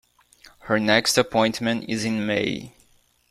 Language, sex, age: English, male, 19-29